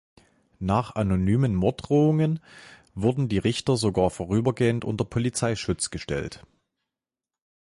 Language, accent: German, Deutschland Deutsch